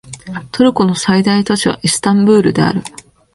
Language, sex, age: Japanese, female, 19-29